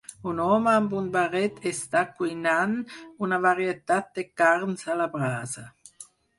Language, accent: Catalan, aprenent (recent, des d'altres llengües)